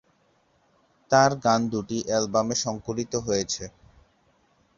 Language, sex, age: Bengali, male, 19-29